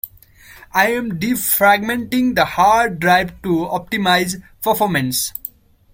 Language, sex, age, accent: English, male, 19-29, India and South Asia (India, Pakistan, Sri Lanka)